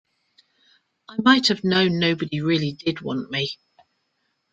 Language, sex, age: English, female, 50-59